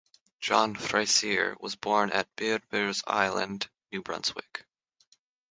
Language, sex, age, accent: English, male, under 19, United States English; Canadian English